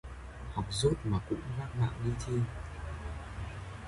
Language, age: Vietnamese, 19-29